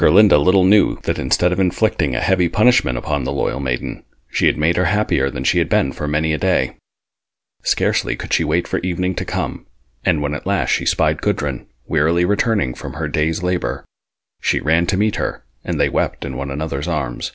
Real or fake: real